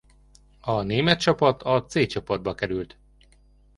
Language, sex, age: Hungarian, male, 30-39